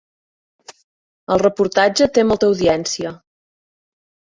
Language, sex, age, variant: Catalan, female, 30-39, Central